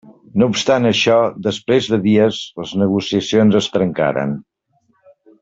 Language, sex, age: Catalan, male, 50-59